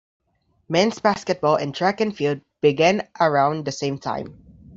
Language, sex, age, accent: English, male, under 19, Filipino